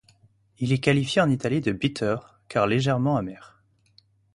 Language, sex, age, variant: French, male, 19-29, Français de métropole